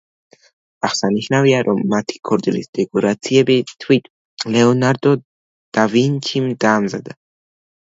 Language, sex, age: Georgian, male, under 19